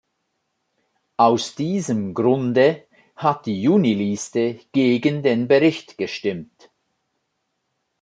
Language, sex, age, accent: German, male, 50-59, Schweizerdeutsch